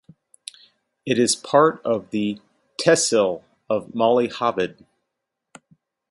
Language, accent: English, United States English